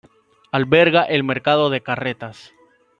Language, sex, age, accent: Spanish, male, under 19, América central